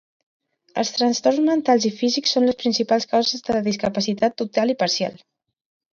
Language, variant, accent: Catalan, Central, central